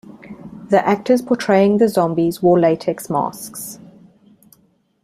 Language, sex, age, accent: English, female, 30-39, Southern African (South Africa, Zimbabwe, Namibia)